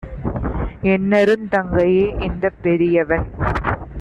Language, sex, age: Tamil, female, 19-29